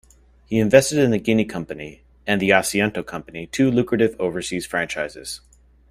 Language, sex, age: English, male, 19-29